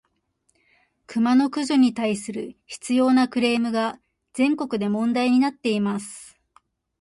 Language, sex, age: Japanese, female, 30-39